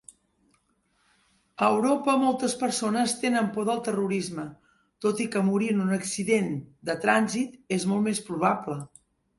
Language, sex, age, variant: Catalan, female, 50-59, Central